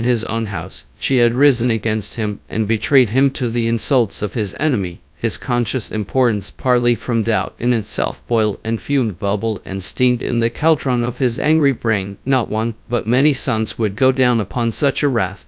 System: TTS, GradTTS